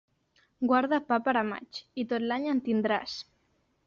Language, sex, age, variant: Catalan, female, under 19, Central